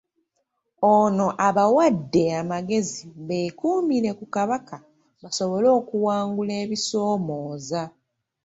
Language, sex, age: Ganda, female, 19-29